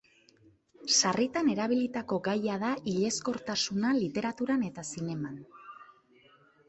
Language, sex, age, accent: Basque, female, 19-29, Mendebalekoa (Araba, Bizkaia, Gipuzkoako mendebaleko herri batzuk)